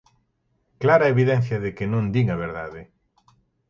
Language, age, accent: Galician, 40-49, Oriental (común en zona oriental)